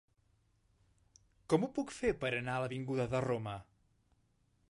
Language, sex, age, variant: Catalan, male, 40-49, Central